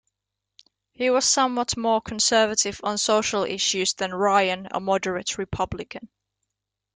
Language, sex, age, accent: English, female, 19-29, England English